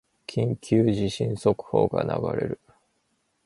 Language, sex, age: Japanese, male, 30-39